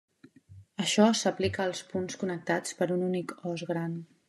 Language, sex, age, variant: Catalan, female, 30-39, Central